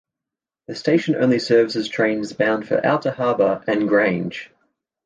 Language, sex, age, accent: English, male, 19-29, Australian English